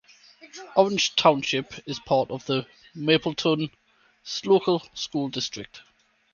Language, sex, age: English, male, 30-39